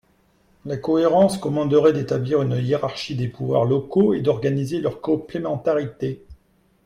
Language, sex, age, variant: French, male, 40-49, Français de métropole